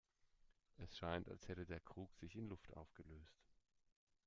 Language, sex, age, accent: German, male, 30-39, Deutschland Deutsch